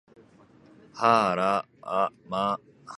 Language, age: Japanese, 19-29